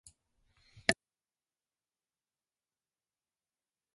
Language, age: Japanese, 50-59